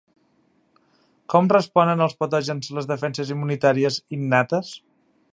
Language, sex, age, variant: Catalan, male, 30-39, Central